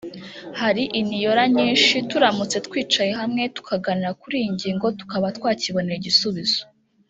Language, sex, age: Kinyarwanda, female, 19-29